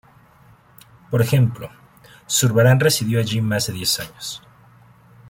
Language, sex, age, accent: Spanish, male, 30-39, México